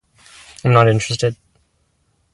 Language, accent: English, United States English